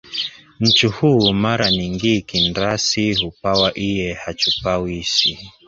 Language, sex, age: Swahili, male, 30-39